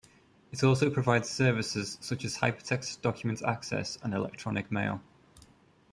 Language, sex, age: English, male, 30-39